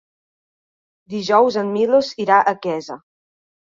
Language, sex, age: Catalan, female, 30-39